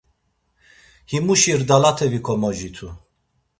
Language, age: Laz, 40-49